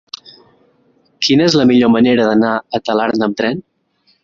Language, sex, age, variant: Catalan, male, 19-29, Central